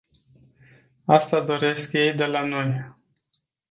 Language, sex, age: Romanian, male, 40-49